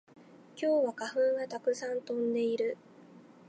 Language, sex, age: Japanese, female, 19-29